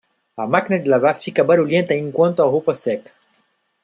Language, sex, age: Portuguese, male, 40-49